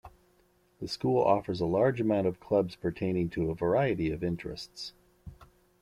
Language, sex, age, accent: English, male, 50-59, United States English